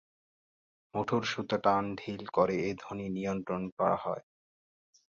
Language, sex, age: Bengali, male, 19-29